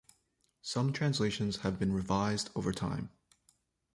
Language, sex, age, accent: English, male, 30-39, Canadian English